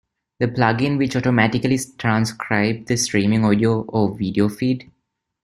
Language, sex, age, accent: English, male, 19-29, India and South Asia (India, Pakistan, Sri Lanka)